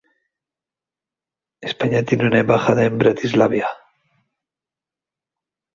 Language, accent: Spanish, España: Centro-Sur peninsular (Madrid, Toledo, Castilla-La Mancha)